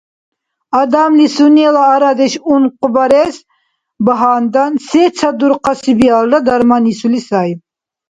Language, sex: Dargwa, female